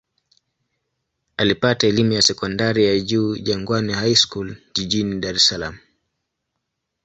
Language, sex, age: Swahili, male, 19-29